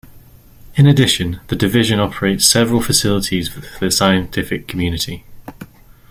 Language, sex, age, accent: English, male, 19-29, England English